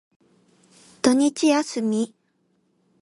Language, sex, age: Japanese, female, 19-29